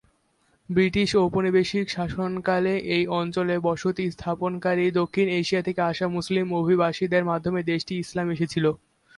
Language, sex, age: Bengali, male, under 19